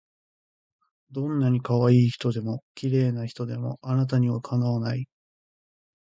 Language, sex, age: Japanese, male, 19-29